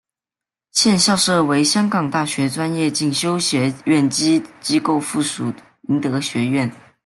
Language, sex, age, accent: Chinese, male, under 19, 出生地：湖南省